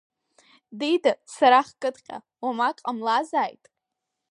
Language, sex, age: Abkhazian, female, under 19